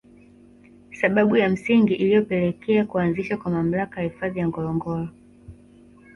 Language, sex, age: Swahili, female, 19-29